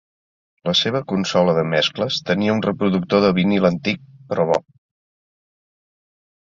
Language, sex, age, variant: Catalan, male, 50-59, Central